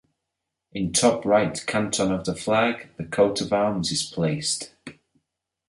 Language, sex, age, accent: English, male, 30-39, England English